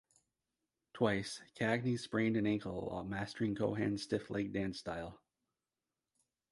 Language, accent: English, United States English